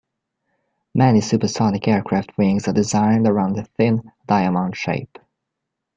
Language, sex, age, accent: English, male, under 19, United States English